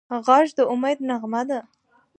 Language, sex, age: Pashto, female, 19-29